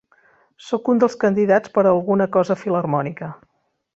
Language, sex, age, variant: Catalan, female, 40-49, Central